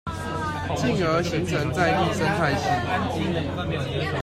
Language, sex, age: Chinese, male, 30-39